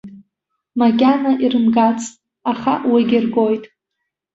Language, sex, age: Abkhazian, female, under 19